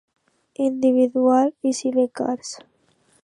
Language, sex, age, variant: Catalan, female, under 19, Alacantí